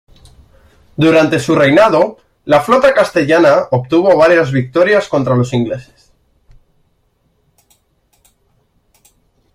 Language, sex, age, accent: Spanish, male, under 19, España: Centro-Sur peninsular (Madrid, Toledo, Castilla-La Mancha)